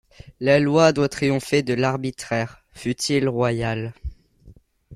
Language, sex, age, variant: French, male, 19-29, Français de métropole